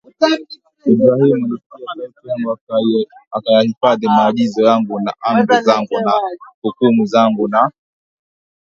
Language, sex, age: Swahili, male, 19-29